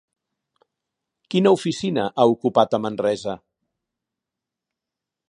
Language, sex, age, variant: Catalan, male, 60-69, Central